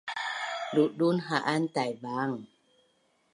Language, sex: Bunun, female